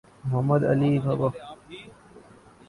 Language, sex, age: Urdu, male, 19-29